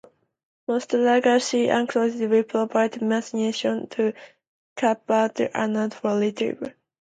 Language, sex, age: English, female, 19-29